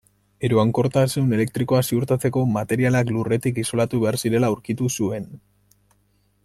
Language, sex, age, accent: Basque, male, 19-29, Mendebalekoa (Araba, Bizkaia, Gipuzkoako mendebaleko herri batzuk)